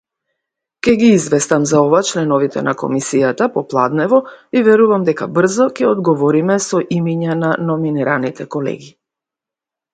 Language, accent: English, United States English